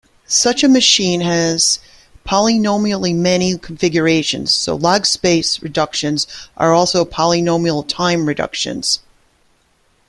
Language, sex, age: English, female, 50-59